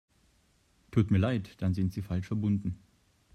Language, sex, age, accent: German, male, 30-39, Deutschland Deutsch